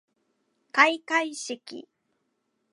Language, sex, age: Japanese, female, 19-29